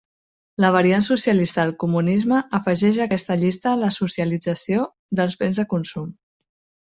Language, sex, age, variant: Catalan, female, 30-39, Central